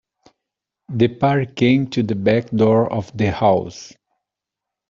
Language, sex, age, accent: English, male, 30-39, United States English